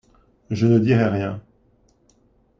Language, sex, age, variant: French, male, 40-49, Français de métropole